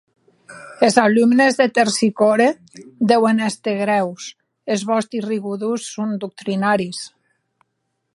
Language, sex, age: Occitan, female, 50-59